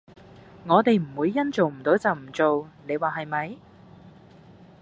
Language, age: Cantonese, 19-29